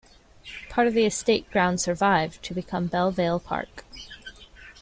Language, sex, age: English, female, 19-29